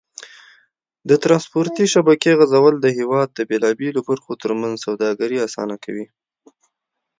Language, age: Pashto, 19-29